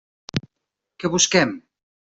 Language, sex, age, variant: Catalan, male, 50-59, Central